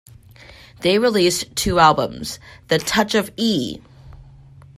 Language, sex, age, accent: English, female, 30-39, United States English